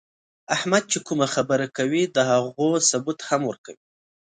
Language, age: Pashto, 30-39